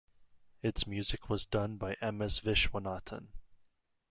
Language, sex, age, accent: English, male, 19-29, United States English